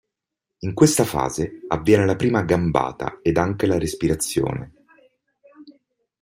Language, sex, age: Italian, male, 40-49